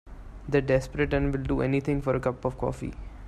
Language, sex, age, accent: English, male, 19-29, India and South Asia (India, Pakistan, Sri Lanka)